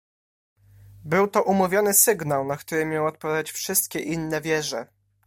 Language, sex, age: Polish, male, under 19